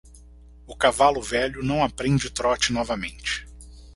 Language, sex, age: Portuguese, male, 40-49